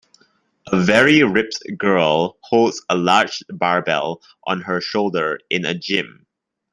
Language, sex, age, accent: English, male, 19-29, Malaysian English